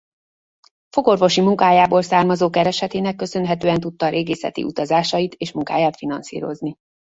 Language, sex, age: Hungarian, female, 40-49